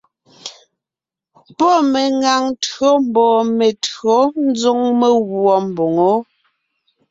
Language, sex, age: Ngiemboon, female, 30-39